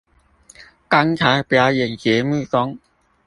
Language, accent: Chinese, 出生地：臺北市